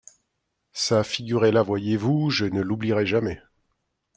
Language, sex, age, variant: French, male, 50-59, Français de métropole